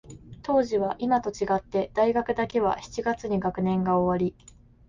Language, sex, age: Japanese, female, 19-29